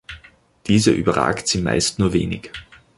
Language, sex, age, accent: German, male, 19-29, Österreichisches Deutsch